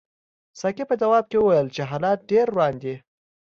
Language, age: Pashto, 19-29